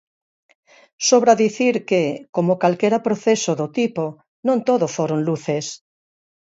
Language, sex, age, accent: Galician, female, 60-69, Normativo (estándar)